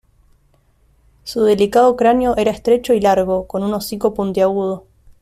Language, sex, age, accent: Spanish, female, 19-29, Rioplatense: Argentina, Uruguay, este de Bolivia, Paraguay